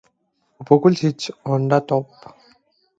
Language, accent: English, Irish English